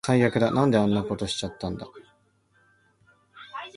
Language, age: Japanese, 19-29